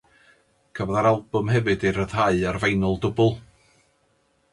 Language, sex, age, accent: Welsh, male, 40-49, Y Deyrnas Unedig Cymraeg